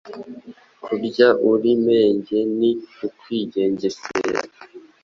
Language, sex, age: Kinyarwanda, male, 19-29